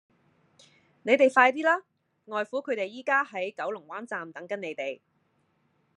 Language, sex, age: Cantonese, female, 19-29